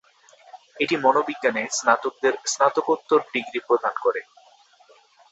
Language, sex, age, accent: Bengali, male, 19-29, Bangla